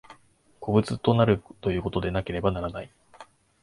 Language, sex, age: Japanese, male, 19-29